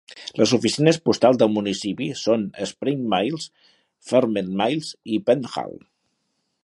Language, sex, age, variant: Catalan, male, 50-59, Central